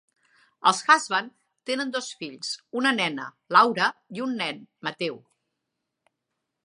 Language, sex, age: Catalan, female, 50-59